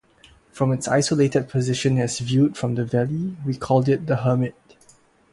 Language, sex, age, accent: English, male, 19-29, United States English; Singaporean English